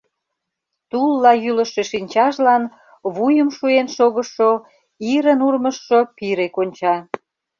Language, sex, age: Mari, female, 50-59